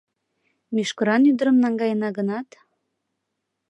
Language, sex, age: Mari, female, 19-29